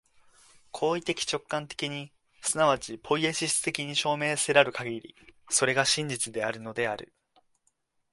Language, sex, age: Japanese, male, 19-29